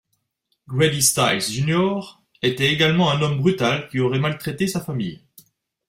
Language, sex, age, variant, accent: French, male, 30-39, Français d'Europe, Français de Suisse